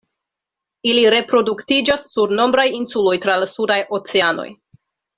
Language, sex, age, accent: Esperanto, female, 19-29, Internacia